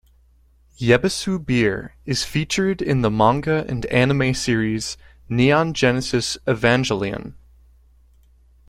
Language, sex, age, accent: English, male, 19-29, United States English